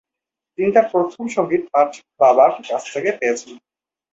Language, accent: Bengali, Bangladeshi